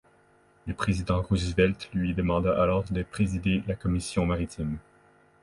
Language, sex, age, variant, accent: French, male, 19-29, Français d'Amérique du Nord, Français du Canada